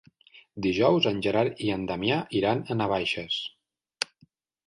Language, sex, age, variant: Catalan, male, 30-39, Central